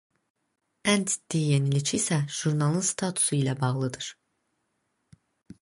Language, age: Azerbaijani, under 19